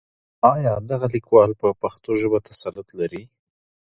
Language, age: Pashto, 30-39